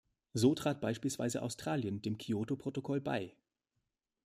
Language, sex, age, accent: German, male, 19-29, Deutschland Deutsch